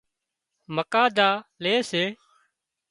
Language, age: Wadiyara Koli, 40-49